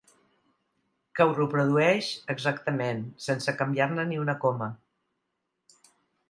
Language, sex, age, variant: Catalan, female, 60-69, Central